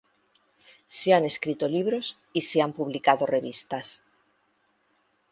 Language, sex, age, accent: Spanish, female, 50-59, España: Centro-Sur peninsular (Madrid, Toledo, Castilla-La Mancha)